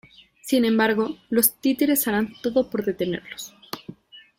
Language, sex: Spanish, female